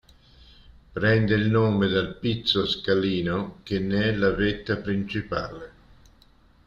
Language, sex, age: Italian, male, 60-69